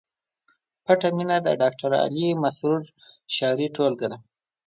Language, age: Pashto, 30-39